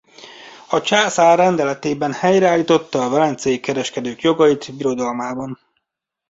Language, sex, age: Hungarian, male, 30-39